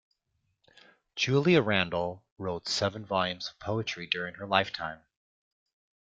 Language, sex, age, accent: English, male, 50-59, United States English